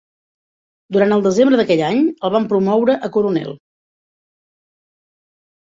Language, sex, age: Catalan, female, 50-59